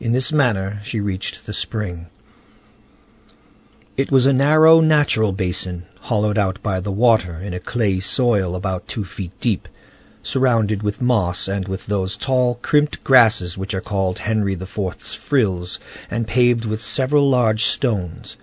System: none